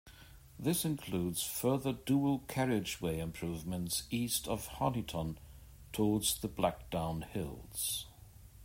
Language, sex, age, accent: English, male, 60-69, England English